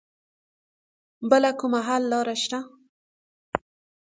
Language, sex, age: Pashto, female, 19-29